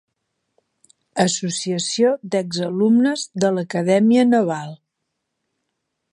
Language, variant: Catalan, Central